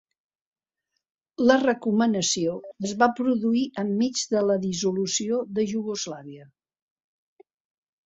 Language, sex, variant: Catalan, female, Central